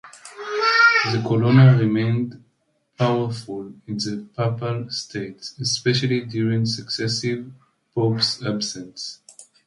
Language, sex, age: English, male, 30-39